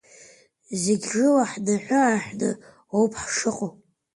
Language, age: Abkhazian, under 19